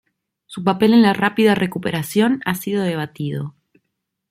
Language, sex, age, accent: Spanish, female, 19-29, Rioplatense: Argentina, Uruguay, este de Bolivia, Paraguay